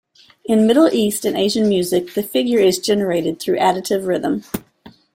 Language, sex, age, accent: English, female, 40-49, United States English